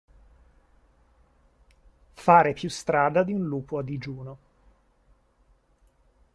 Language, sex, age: Italian, male, 19-29